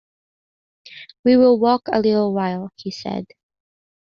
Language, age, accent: English, 19-29, Filipino